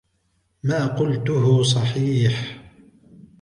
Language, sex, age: Arabic, male, 19-29